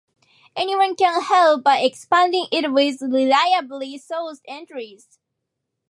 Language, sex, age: English, female, 19-29